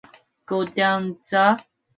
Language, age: English, 19-29